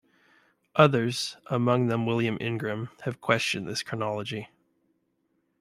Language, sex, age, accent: English, male, 30-39, Canadian English